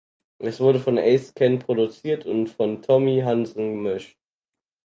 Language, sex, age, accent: German, male, under 19, Deutschland Deutsch